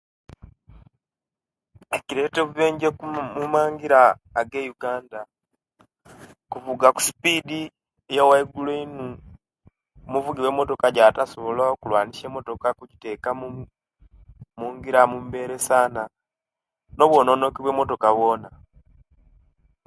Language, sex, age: Kenyi, male, under 19